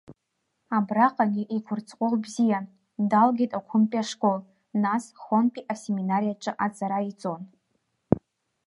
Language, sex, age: Abkhazian, female, 19-29